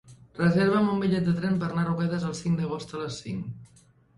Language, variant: Catalan, Central